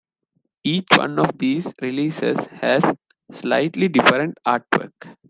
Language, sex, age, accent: English, male, 19-29, India and South Asia (India, Pakistan, Sri Lanka)